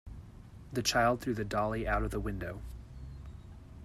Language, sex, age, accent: English, male, 30-39, United States English